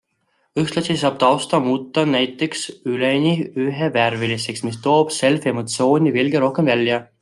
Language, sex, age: Estonian, male, 19-29